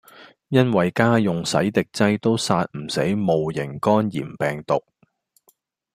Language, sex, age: Cantonese, male, 40-49